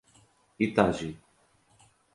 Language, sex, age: Portuguese, male, 40-49